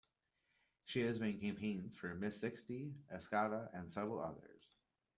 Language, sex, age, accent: English, male, 19-29, Canadian English